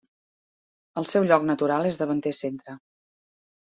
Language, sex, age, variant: Catalan, female, 40-49, Central